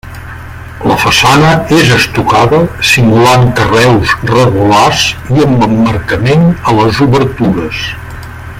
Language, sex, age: Catalan, male, 60-69